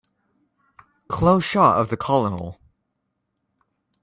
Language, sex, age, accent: English, male, under 19, United States English